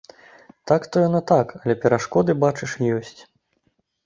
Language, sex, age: Belarusian, male, 30-39